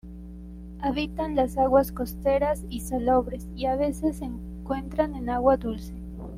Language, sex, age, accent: Spanish, female, 19-29, Andino-Pacífico: Colombia, Perú, Ecuador, oeste de Bolivia y Venezuela andina